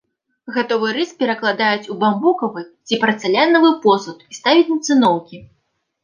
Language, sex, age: Belarusian, female, 19-29